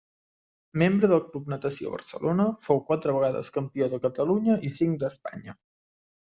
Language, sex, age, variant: Catalan, male, 19-29, Central